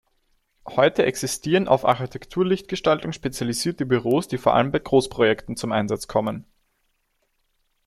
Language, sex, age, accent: German, male, 19-29, Österreichisches Deutsch